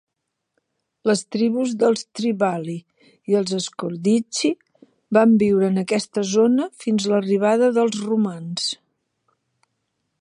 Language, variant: Catalan, Central